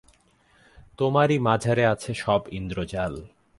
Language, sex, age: Bengali, male, 19-29